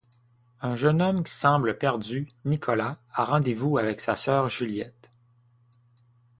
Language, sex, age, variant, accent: French, male, 19-29, Français d'Amérique du Nord, Français du Canada